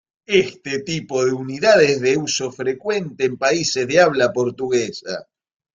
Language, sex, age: Spanish, male, 40-49